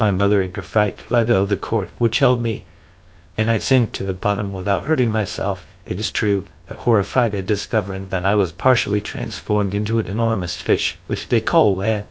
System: TTS, GlowTTS